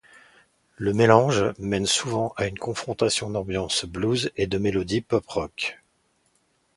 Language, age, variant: French, 40-49, Français de métropole